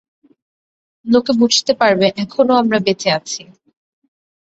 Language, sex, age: Bengali, female, 19-29